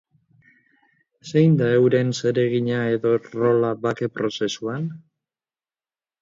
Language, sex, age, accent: Basque, female, 50-59, Mendebalekoa (Araba, Bizkaia, Gipuzkoako mendebaleko herri batzuk)